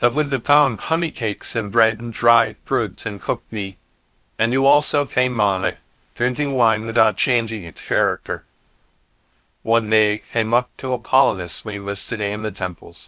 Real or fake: fake